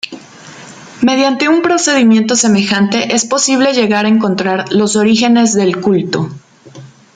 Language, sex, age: Spanish, female, 30-39